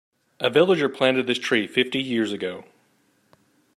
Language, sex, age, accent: English, male, 30-39, United States English